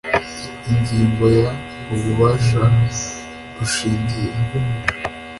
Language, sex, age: Kinyarwanda, male, under 19